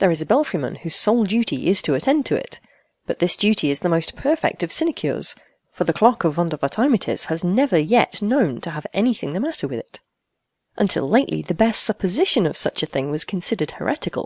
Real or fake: real